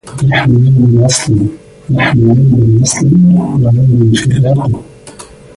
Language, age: Arabic, 19-29